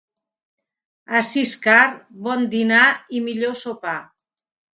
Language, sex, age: Catalan, female, 50-59